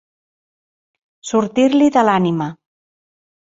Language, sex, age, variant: Catalan, female, 50-59, Central